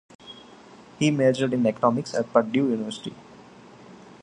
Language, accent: English, India and South Asia (India, Pakistan, Sri Lanka)